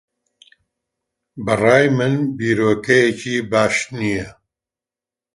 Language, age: Central Kurdish, 60-69